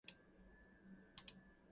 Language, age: English, 19-29